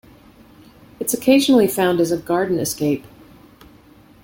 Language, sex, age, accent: English, female, 50-59, Canadian English